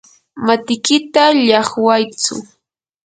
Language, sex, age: Yanahuanca Pasco Quechua, female, 30-39